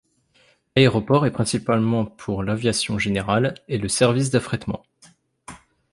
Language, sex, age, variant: French, male, 19-29, Français de métropole